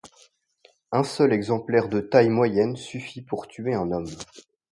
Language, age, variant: French, 19-29, Français de métropole